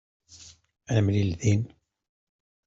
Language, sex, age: Kabyle, male, 50-59